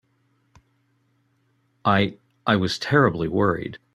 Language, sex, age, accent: English, male, 60-69, United States English